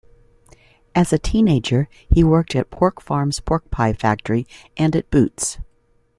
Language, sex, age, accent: English, female, 50-59, United States English